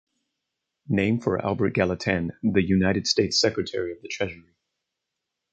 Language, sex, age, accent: English, male, 40-49, United States English